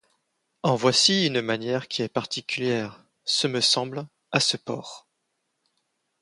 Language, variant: French, Français de métropole